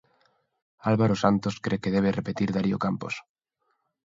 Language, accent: Galician, Normativo (estándar)